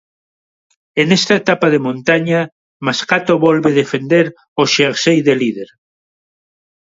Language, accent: Galician, Neofalante